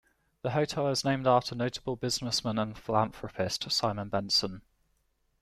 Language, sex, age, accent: English, male, 19-29, England English